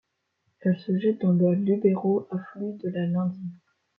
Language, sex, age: French, female, under 19